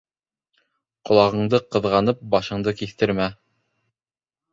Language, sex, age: Bashkir, male, 30-39